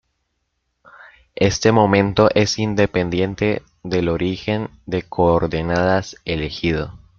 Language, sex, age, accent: Spanish, male, 19-29, Andino-Pacífico: Colombia, Perú, Ecuador, oeste de Bolivia y Venezuela andina